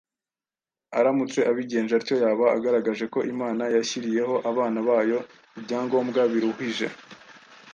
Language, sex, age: Kinyarwanda, male, 19-29